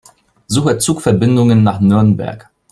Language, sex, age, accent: German, male, 30-39, Polnisch Deutsch